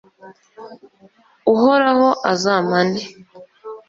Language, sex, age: Kinyarwanda, female, 19-29